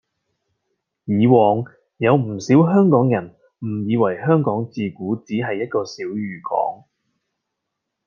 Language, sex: Cantonese, male